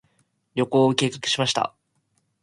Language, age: Japanese, under 19